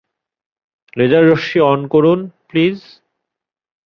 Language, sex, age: Bengali, male, 30-39